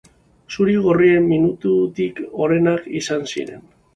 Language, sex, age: Basque, male, 30-39